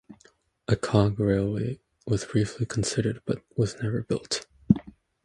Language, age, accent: English, 19-29, United States English